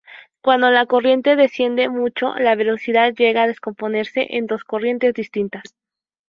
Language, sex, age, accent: Spanish, female, 19-29, México